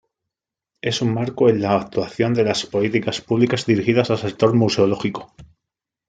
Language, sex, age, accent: Spanish, male, 30-39, España: Sur peninsular (Andalucia, Extremadura, Murcia)